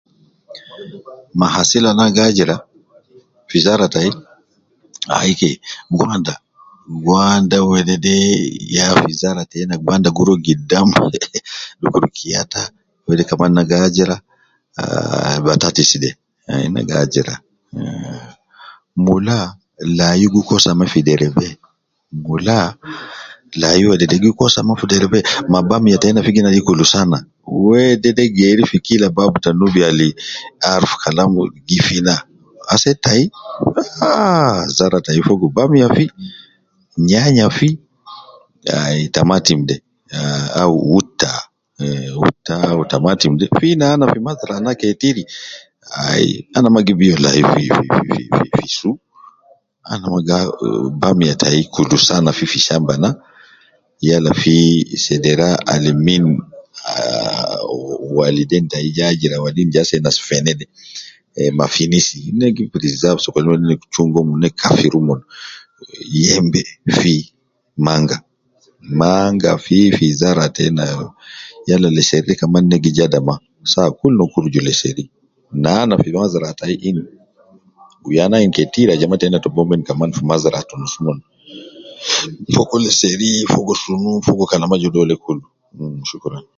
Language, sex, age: Nubi, male, 50-59